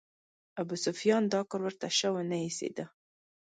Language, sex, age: Pashto, female, 19-29